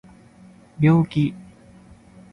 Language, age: Japanese, 19-29